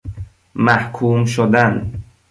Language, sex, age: Persian, male, under 19